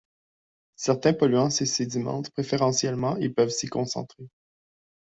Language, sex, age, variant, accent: French, male, 19-29, Français d'Amérique du Nord, Français du Canada